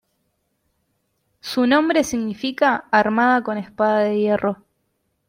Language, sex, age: Spanish, female, 19-29